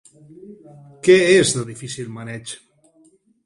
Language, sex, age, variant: Catalan, male, 50-59, Central